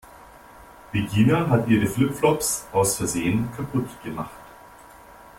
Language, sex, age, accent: German, male, 50-59, Deutschland Deutsch